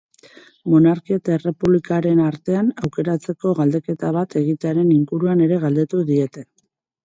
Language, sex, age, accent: Basque, female, 40-49, Mendebalekoa (Araba, Bizkaia, Gipuzkoako mendebaleko herri batzuk)